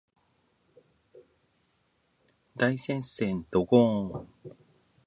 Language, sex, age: Japanese, male, 40-49